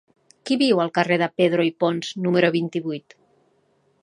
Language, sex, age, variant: Catalan, female, 50-59, Central